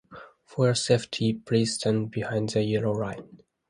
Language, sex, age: Japanese, male, 19-29